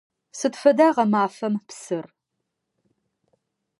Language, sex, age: Adyghe, female, 30-39